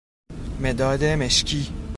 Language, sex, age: Persian, male, 30-39